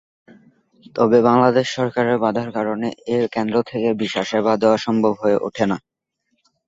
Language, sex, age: Bengali, male, 19-29